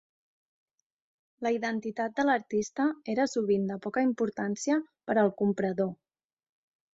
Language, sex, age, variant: Catalan, female, 30-39, Central